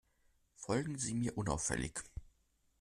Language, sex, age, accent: German, male, 19-29, Deutschland Deutsch